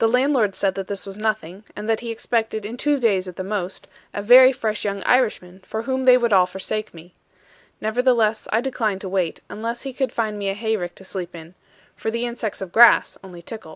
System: none